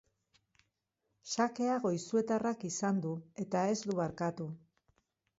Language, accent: Basque, Mendebalekoa (Araba, Bizkaia, Gipuzkoako mendebaleko herri batzuk)